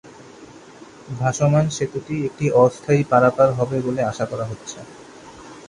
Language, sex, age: Bengali, male, 19-29